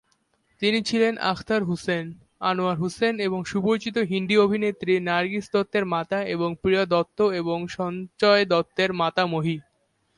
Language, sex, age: Bengali, male, under 19